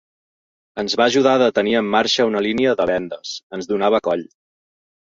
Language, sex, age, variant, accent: Catalan, male, 30-39, Central, central